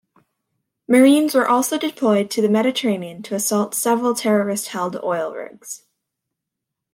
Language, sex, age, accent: English, female, under 19, Canadian English